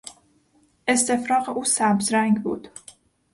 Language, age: Persian, 30-39